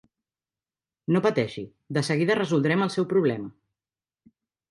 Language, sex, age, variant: Catalan, female, 40-49, Central